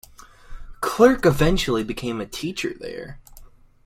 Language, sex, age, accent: English, male, under 19, United States English